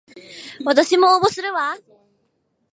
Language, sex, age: Japanese, female, under 19